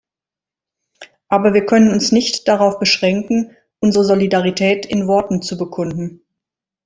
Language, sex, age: German, female, 50-59